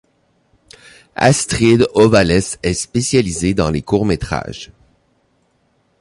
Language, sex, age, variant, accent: French, male, 30-39, Français d'Amérique du Nord, Français du Canada